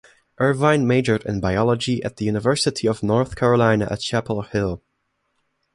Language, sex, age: English, male, 19-29